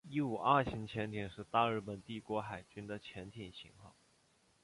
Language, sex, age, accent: Chinese, male, 19-29, 出生地：江西省